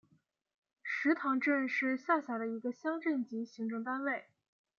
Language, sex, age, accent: Chinese, female, 19-29, 出生地：黑龙江省